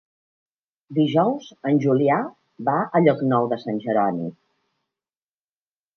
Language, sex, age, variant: Catalan, female, 50-59, Central